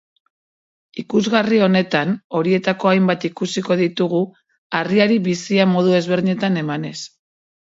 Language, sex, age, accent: Basque, female, 40-49, Mendebalekoa (Araba, Bizkaia, Gipuzkoako mendebaleko herri batzuk)